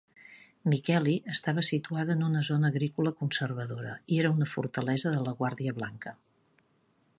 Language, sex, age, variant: Catalan, female, 40-49, Central